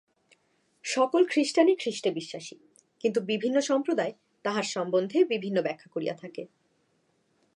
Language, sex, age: Bengali, female, 19-29